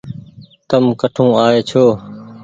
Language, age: Goaria, 19-29